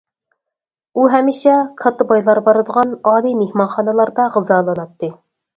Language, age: Uyghur, 30-39